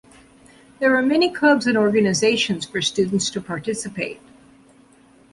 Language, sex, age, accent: English, female, 50-59, United States English